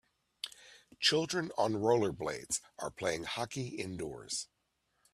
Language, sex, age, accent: English, male, 50-59, United States English